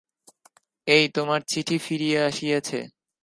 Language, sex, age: Bengali, male, 19-29